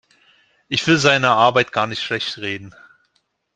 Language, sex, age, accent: German, male, 40-49, Deutschland Deutsch